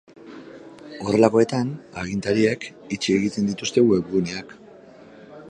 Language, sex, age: Basque, male, 40-49